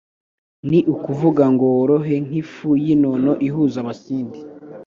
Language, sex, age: Kinyarwanda, male, under 19